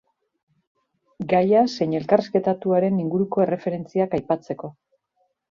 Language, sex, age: Basque, female, 40-49